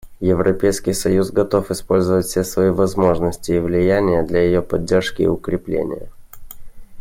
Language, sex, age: Russian, male, 19-29